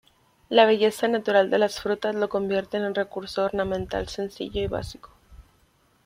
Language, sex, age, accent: Spanish, female, 19-29, México